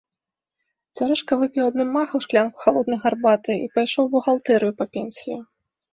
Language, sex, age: Belarusian, female, 40-49